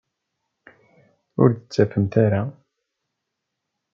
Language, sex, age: Kabyle, male, 30-39